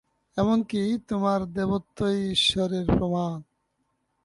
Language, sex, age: Bengali, male, 19-29